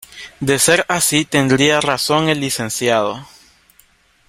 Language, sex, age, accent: Spanish, male, 19-29, América central